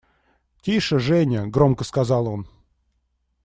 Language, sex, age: Russian, male, 19-29